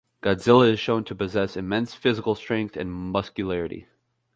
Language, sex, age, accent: English, male, 19-29, United States English